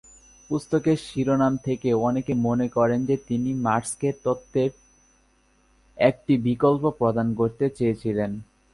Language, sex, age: Bengali, male, under 19